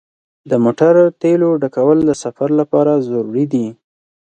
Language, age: Pashto, 19-29